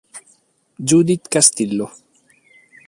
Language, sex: Italian, male